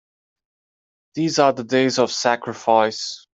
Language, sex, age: English, male, 19-29